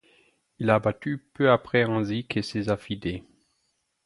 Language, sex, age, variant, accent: French, male, 30-39, Français d'Europe, Français d’Allemagne